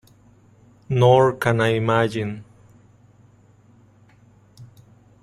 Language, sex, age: English, male, 40-49